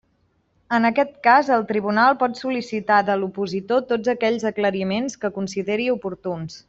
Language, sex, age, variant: Catalan, female, 19-29, Central